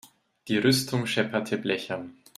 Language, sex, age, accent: German, male, 19-29, Deutschland Deutsch